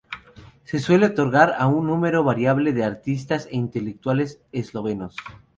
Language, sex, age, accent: Spanish, male, 19-29, México